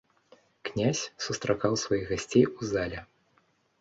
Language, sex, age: Belarusian, male, 19-29